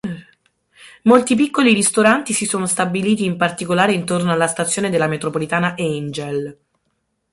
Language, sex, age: Italian, male, 30-39